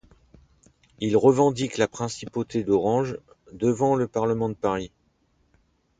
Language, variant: French, Français de métropole